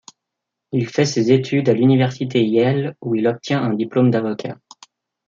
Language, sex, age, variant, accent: French, male, 19-29, Français d'Europe, Français de Suisse